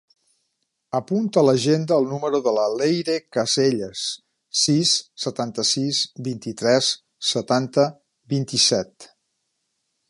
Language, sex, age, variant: Catalan, male, 50-59, Central